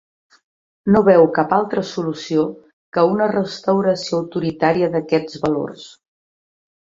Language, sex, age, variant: Catalan, female, 40-49, Central